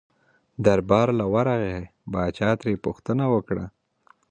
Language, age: Pashto, 19-29